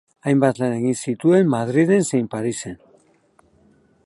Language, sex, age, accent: Basque, male, 50-59, Mendebalekoa (Araba, Bizkaia, Gipuzkoako mendebaleko herri batzuk)